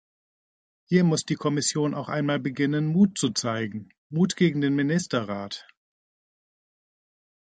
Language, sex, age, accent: German, male, 50-59, Deutschland Deutsch